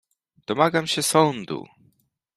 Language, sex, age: Polish, male, 19-29